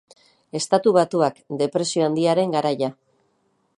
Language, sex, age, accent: Basque, female, 40-49, Erdialdekoa edo Nafarra (Gipuzkoa, Nafarroa)